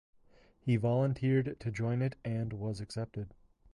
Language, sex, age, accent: English, male, 30-39, United States English